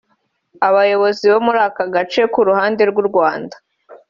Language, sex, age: Kinyarwanda, female, 19-29